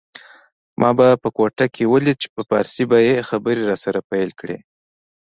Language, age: Pashto, 19-29